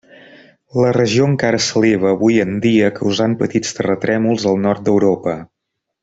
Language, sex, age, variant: Catalan, male, 30-39, Central